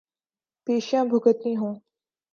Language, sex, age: Urdu, female, 19-29